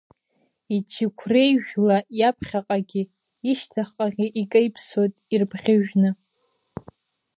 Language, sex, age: Abkhazian, female, 19-29